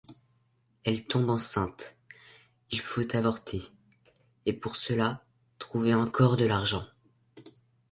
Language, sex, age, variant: French, male, under 19, Français de métropole